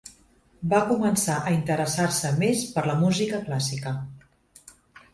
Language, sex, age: Catalan, female, 40-49